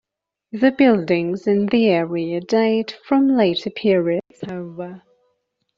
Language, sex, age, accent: English, female, 19-29, England English